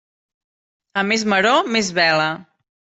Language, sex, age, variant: Catalan, female, 40-49, Central